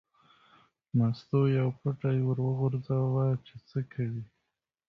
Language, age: Pashto, 19-29